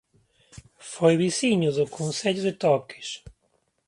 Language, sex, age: Galician, male, 40-49